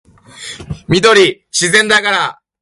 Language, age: English, 19-29